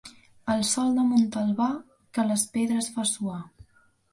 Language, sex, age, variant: Catalan, female, under 19, Central